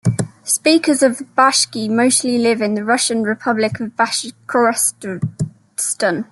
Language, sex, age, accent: English, female, 19-29, England English